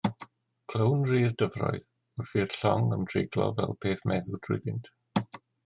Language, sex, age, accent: Welsh, male, 60-69, Y Deyrnas Unedig Cymraeg